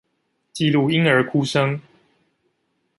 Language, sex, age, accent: Chinese, male, 19-29, 出生地：臺北市